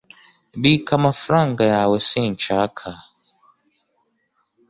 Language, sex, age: Kinyarwanda, male, 19-29